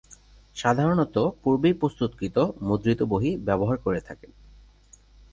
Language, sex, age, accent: Bengali, male, 19-29, Native